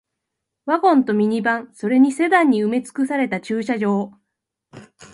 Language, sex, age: Japanese, female, 19-29